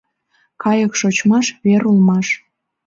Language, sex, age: Mari, female, under 19